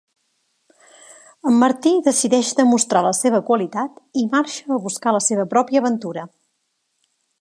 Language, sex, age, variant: Catalan, female, 40-49, Septentrional